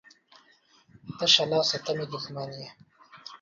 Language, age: Pashto, 19-29